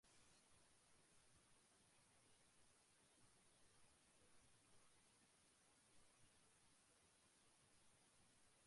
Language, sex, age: Bengali, male, 19-29